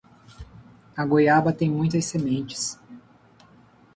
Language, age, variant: Portuguese, 30-39, Portuguese (Brasil)